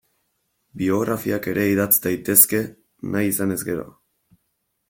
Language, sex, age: Basque, male, 19-29